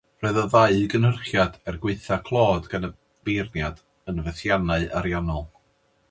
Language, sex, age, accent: Welsh, male, 40-49, Y Deyrnas Unedig Cymraeg